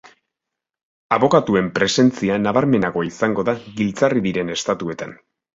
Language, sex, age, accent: Basque, male, 19-29, Erdialdekoa edo Nafarra (Gipuzkoa, Nafarroa)